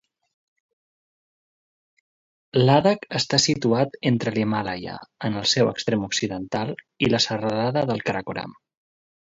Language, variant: Catalan, Central